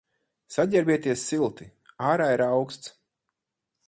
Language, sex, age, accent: Latvian, male, 30-39, Riga